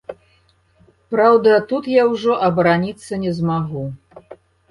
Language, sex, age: Belarusian, female, 60-69